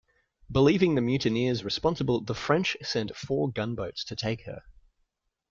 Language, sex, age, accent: English, male, 19-29, Australian English